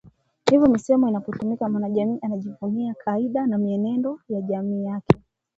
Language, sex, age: Swahili, female, 19-29